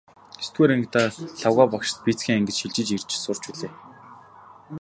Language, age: Mongolian, 19-29